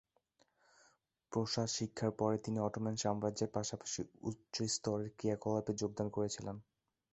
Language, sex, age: Bengali, male, 19-29